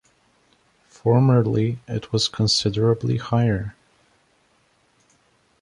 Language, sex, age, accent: English, male, 19-29, United States English